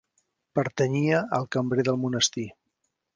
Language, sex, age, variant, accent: Catalan, male, 50-59, Central, central